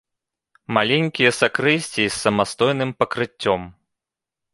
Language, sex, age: Belarusian, male, 30-39